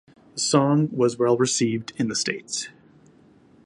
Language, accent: English, United States English